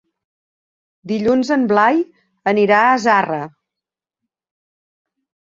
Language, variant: Catalan, Septentrional